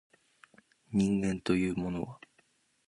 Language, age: Japanese, 30-39